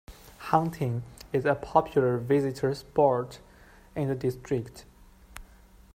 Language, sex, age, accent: English, male, 19-29, United States English